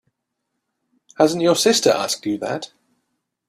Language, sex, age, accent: English, male, 40-49, England English